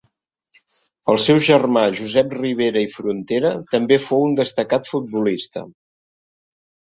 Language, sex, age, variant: Catalan, male, 60-69, Central